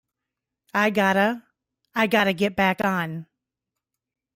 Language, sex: English, female